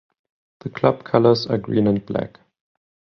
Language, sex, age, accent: English, male, 19-29, German